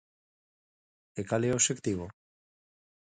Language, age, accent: Galician, 19-29, Normativo (estándar)